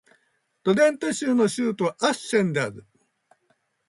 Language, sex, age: Japanese, male, 60-69